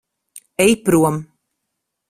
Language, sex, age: Latvian, female, 30-39